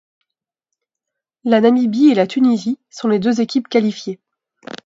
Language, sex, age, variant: French, female, 30-39, Français de métropole